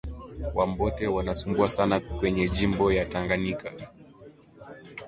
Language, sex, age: Swahili, male, 19-29